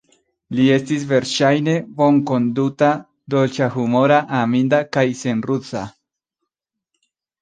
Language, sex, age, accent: Esperanto, male, 19-29, Internacia